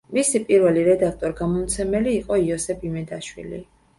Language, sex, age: Georgian, female, 19-29